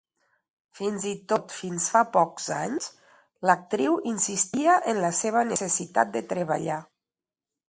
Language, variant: Catalan, Nord-Occidental